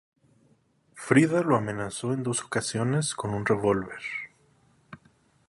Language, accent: Spanish, México